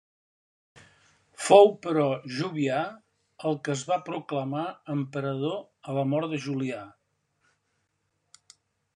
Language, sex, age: Catalan, male, 70-79